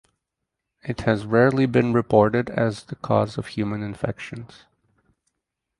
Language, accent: English, United States English